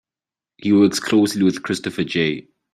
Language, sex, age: English, male, 19-29